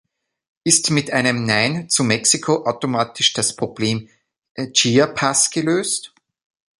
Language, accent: German, Österreichisches Deutsch